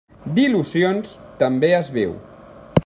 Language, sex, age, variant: Catalan, male, 40-49, Central